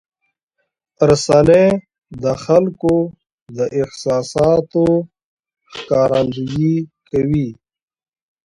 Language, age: Pashto, 19-29